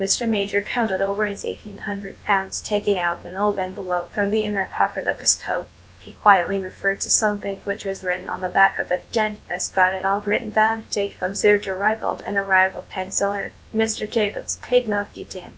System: TTS, GlowTTS